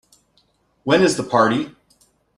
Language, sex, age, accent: English, male, 40-49, United States English